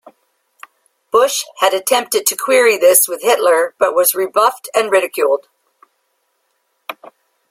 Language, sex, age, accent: English, female, 60-69, United States English